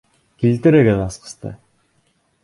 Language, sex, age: Bashkir, male, 19-29